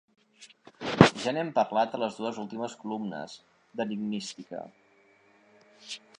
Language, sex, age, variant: Catalan, male, 50-59, Central